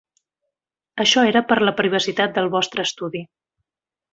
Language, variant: Catalan, Central